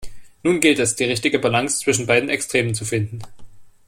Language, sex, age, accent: German, male, 19-29, Deutschland Deutsch